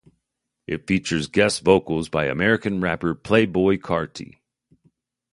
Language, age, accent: English, 50-59, United States English